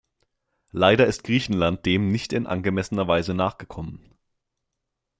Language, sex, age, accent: German, male, 19-29, Deutschland Deutsch